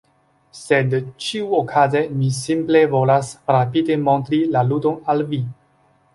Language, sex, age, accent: Esperanto, male, 30-39, Internacia